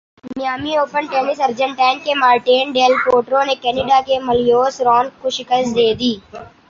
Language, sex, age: Urdu, male, 40-49